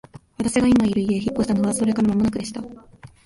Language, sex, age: Japanese, female, 19-29